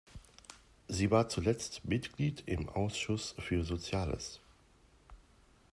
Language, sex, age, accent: German, male, 40-49, Deutschland Deutsch